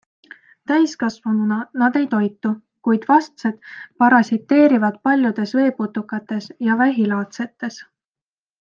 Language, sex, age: Estonian, female, 19-29